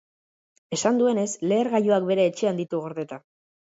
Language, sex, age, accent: Basque, male, under 19, Mendebalekoa (Araba, Bizkaia, Gipuzkoako mendebaleko herri batzuk)